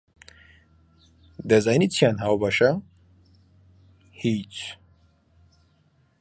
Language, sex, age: Central Kurdish, male, 19-29